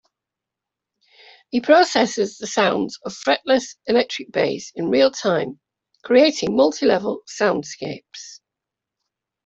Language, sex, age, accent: English, female, 60-69, England English